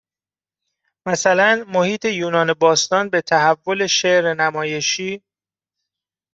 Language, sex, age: Persian, male, 30-39